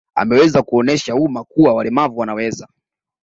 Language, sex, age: Swahili, male, 19-29